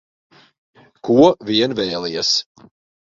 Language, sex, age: Latvian, male, 30-39